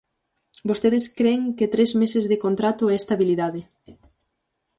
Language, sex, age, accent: Galician, female, 19-29, Oriental (común en zona oriental)